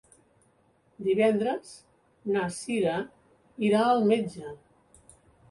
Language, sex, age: Catalan, female, 70-79